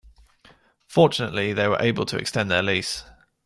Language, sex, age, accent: English, male, 30-39, England English